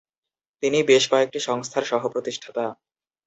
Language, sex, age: Bengali, male, 19-29